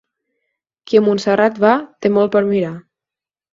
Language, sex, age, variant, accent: Catalan, female, 19-29, Balear, menorquí